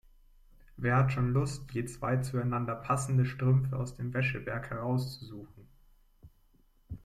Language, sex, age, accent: German, male, 19-29, Deutschland Deutsch